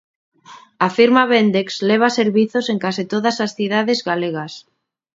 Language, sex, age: Galician, female, 30-39